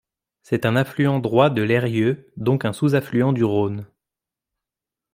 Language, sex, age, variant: French, male, 19-29, Français de métropole